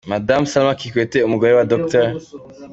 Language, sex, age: Kinyarwanda, male, under 19